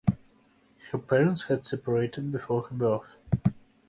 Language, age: English, 19-29